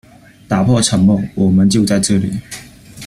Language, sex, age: Chinese, male, 19-29